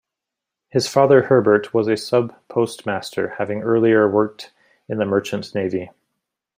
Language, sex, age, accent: English, male, 30-39, United States English